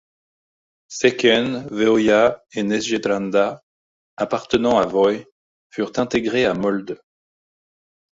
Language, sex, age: French, male, 30-39